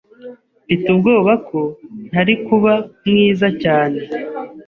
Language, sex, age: Kinyarwanda, male, 19-29